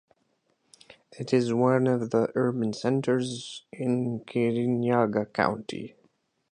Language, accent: English, United States English